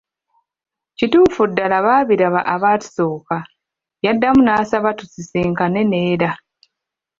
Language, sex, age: Ganda, female, 30-39